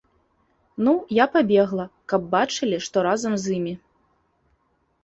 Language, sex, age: Belarusian, female, 30-39